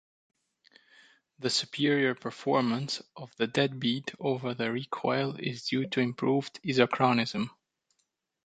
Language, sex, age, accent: English, male, 30-39, United States English